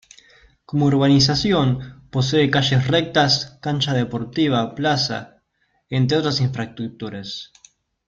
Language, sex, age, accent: Spanish, male, 19-29, Rioplatense: Argentina, Uruguay, este de Bolivia, Paraguay